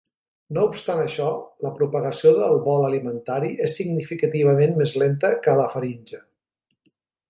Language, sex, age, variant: Catalan, male, 40-49, Central